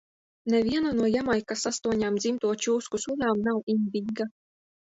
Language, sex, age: Latvian, female, 19-29